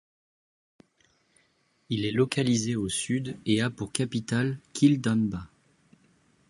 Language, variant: French, Français de métropole